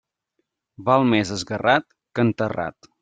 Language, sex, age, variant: Catalan, male, 30-39, Central